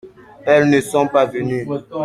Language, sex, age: French, female, 30-39